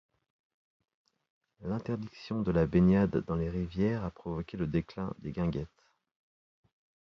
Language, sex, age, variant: French, male, 30-39, Français de métropole